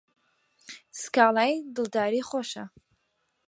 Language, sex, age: Central Kurdish, female, 19-29